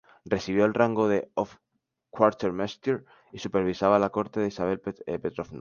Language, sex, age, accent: Spanish, male, 19-29, España: Islas Canarias